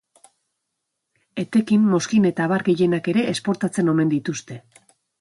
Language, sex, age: Basque, female, 40-49